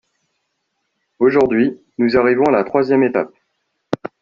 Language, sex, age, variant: French, male, 30-39, Français de métropole